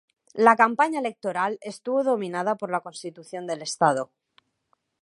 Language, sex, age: Spanish, female, 30-39